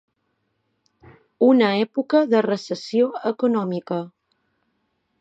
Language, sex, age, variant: Catalan, female, 50-59, Balear